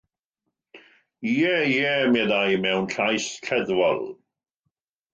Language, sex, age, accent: Welsh, male, 50-59, Y Deyrnas Unedig Cymraeg